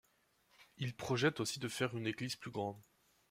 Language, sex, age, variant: French, male, 19-29, Français de métropole